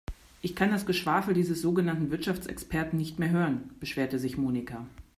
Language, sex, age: German, female, 30-39